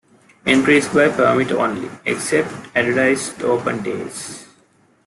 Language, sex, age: English, male, 19-29